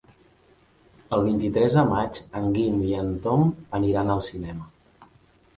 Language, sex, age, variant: Catalan, male, 30-39, Central